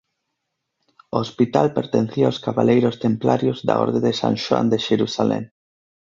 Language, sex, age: Galician, male, 19-29